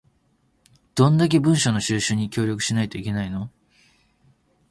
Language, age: Japanese, 19-29